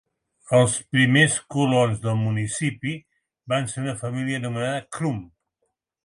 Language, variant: Catalan, Septentrional